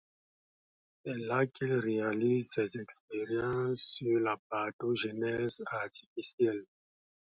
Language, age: French, 30-39